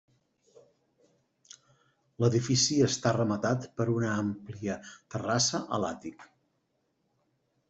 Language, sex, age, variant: Catalan, male, 50-59, Central